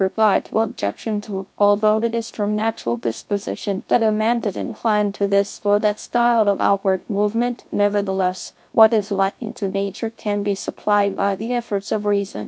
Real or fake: fake